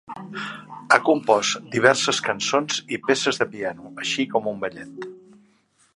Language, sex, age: Catalan, male, 50-59